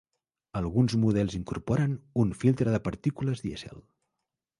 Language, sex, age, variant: Catalan, male, 40-49, Central